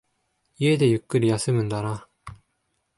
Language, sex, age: Japanese, male, 19-29